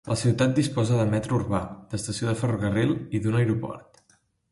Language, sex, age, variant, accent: Catalan, male, under 19, Central, central